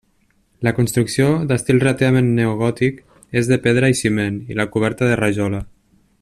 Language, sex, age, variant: Catalan, male, 19-29, Nord-Occidental